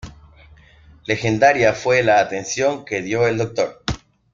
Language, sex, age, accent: Spanish, male, 30-39, Andino-Pacífico: Colombia, Perú, Ecuador, oeste de Bolivia y Venezuela andina